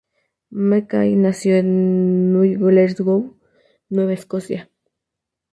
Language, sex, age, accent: Spanish, female, 19-29, México